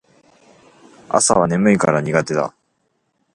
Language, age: Japanese, 19-29